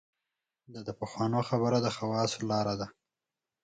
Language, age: Pashto, 30-39